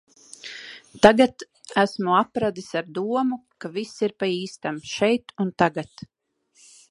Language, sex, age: Latvian, female, 40-49